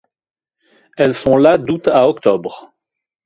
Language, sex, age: French, male, 50-59